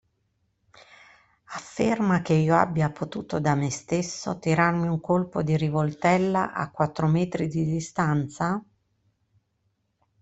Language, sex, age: Italian, female, 40-49